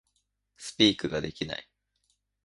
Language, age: Japanese, 19-29